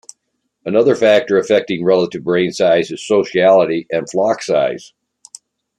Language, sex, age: English, male, 60-69